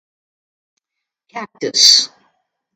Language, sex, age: English, female, 70-79